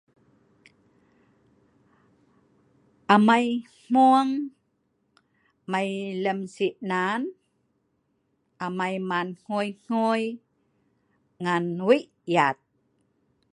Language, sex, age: Sa'ban, female, 50-59